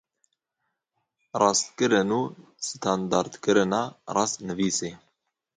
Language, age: Kurdish, 19-29